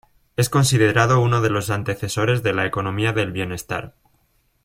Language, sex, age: Spanish, male, 19-29